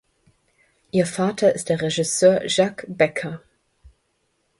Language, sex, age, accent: German, female, 30-39, Deutschland Deutsch